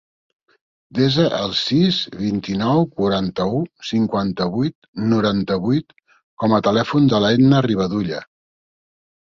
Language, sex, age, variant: Catalan, male, 60-69, Central